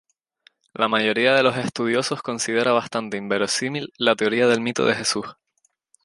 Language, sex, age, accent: Spanish, male, 19-29, España: Islas Canarias